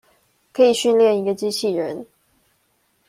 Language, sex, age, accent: Chinese, female, 19-29, 出生地：宜蘭縣